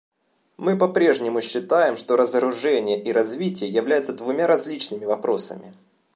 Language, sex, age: Russian, male, 19-29